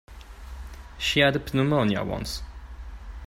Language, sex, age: English, male, 19-29